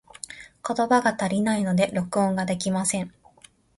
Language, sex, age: Japanese, female, 30-39